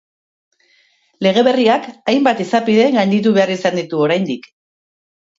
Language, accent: Basque, Erdialdekoa edo Nafarra (Gipuzkoa, Nafarroa)